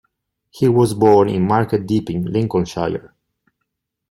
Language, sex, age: English, male, 30-39